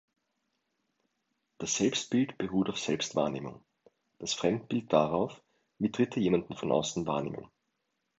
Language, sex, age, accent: German, male, 19-29, Österreichisches Deutsch